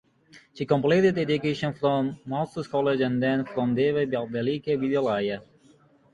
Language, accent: English, United States English; England English